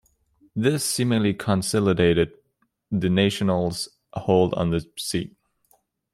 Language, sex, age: English, male, under 19